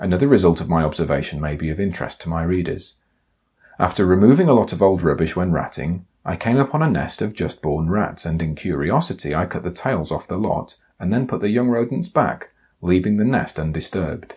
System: none